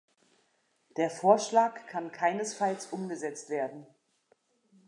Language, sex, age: German, female, 40-49